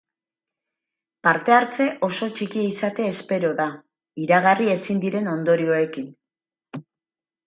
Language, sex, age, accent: Basque, female, 40-49, Mendebalekoa (Araba, Bizkaia, Gipuzkoako mendebaleko herri batzuk)